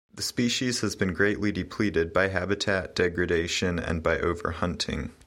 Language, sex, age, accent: English, male, 19-29, United States English